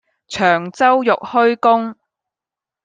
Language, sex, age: Cantonese, female, 19-29